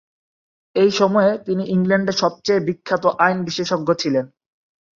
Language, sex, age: Bengali, male, 19-29